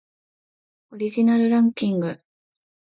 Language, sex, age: Japanese, female, 19-29